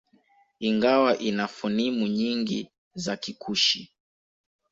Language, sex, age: Swahili, male, 19-29